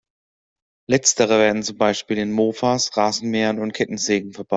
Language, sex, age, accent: German, male, 30-39, Deutschland Deutsch